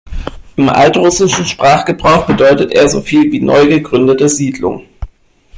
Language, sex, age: German, male, 30-39